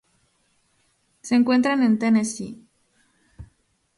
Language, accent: Spanish, México